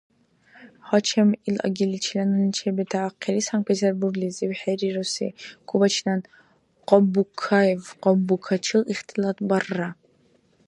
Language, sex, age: Dargwa, female, 19-29